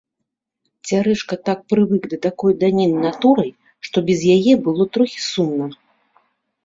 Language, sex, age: Belarusian, female, 40-49